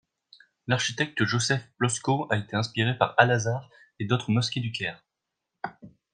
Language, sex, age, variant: French, male, under 19, Français de métropole